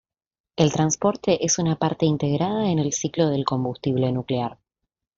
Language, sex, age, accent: Spanish, female, 30-39, Rioplatense: Argentina, Uruguay, este de Bolivia, Paraguay